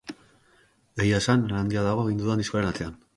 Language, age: Basque, 90+